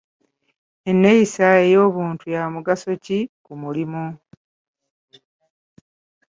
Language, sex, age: Ganda, female, 50-59